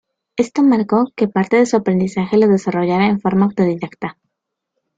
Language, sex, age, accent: Spanish, female, under 19, México